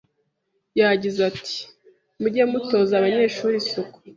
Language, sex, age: Kinyarwanda, female, 19-29